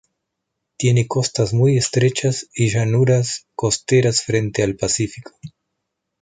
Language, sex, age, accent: Spanish, male, 50-59, Rioplatense: Argentina, Uruguay, este de Bolivia, Paraguay